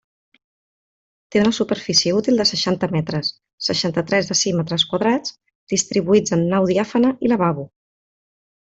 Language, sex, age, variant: Catalan, female, 30-39, Central